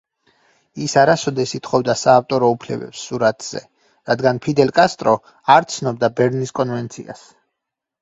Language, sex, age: Georgian, male, 30-39